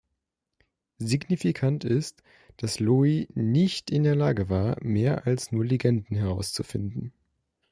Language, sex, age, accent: German, male, 19-29, Deutschland Deutsch